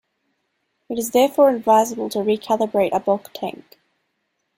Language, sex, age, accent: English, female, 19-29, Australian English